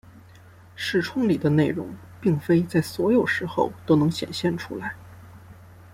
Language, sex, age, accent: Chinese, male, 19-29, 出生地：辽宁省